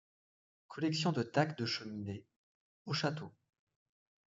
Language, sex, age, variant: French, male, 30-39, Français de métropole